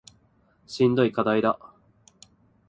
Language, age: Japanese, 19-29